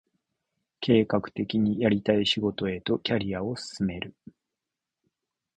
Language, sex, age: Japanese, male, 30-39